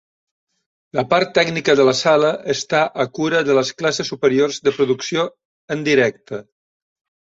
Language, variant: Catalan, Central